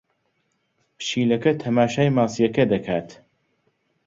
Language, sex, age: Central Kurdish, male, 30-39